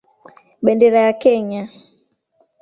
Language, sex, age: Swahili, female, 19-29